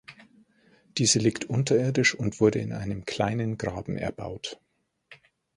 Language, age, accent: German, 30-39, Deutschland Deutsch